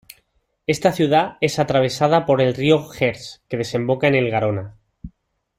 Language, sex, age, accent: Spanish, male, 30-39, España: Sur peninsular (Andalucia, Extremadura, Murcia)